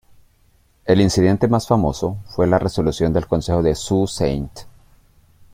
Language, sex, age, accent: Spanish, male, 40-49, Caribe: Cuba, Venezuela, Puerto Rico, República Dominicana, Panamá, Colombia caribeña, México caribeño, Costa del golfo de México